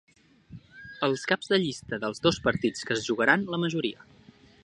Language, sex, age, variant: Catalan, male, 19-29, Central